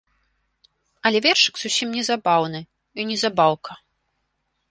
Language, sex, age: Belarusian, female, 40-49